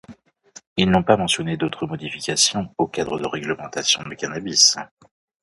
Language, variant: French, Français de métropole